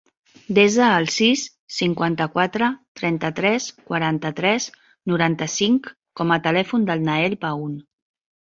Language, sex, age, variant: Catalan, female, 50-59, Central